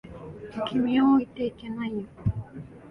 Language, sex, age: Japanese, female, 19-29